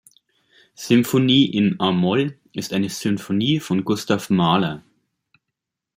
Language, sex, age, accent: German, male, 30-39, Deutschland Deutsch